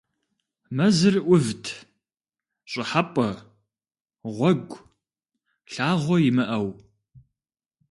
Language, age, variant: Kabardian, 19-29, Адыгэбзэ (Къэбэрдей, Кирил, псоми зэдай)